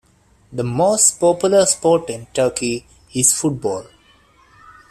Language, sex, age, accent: English, male, 30-39, India and South Asia (India, Pakistan, Sri Lanka)